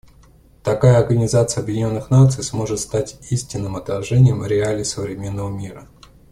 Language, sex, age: Russian, male, 30-39